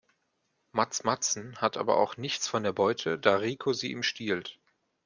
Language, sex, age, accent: German, male, 19-29, Deutschland Deutsch